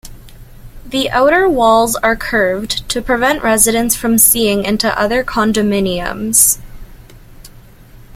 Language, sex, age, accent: English, female, under 19, Canadian English